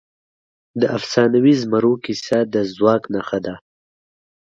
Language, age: Pashto, 19-29